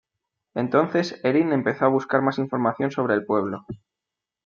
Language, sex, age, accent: Spanish, male, 19-29, España: Norte peninsular (Asturias, Castilla y León, Cantabria, País Vasco, Navarra, Aragón, La Rioja, Guadalajara, Cuenca)